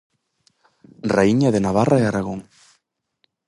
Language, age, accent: Galician, under 19, Central (gheada); Oriental (común en zona oriental)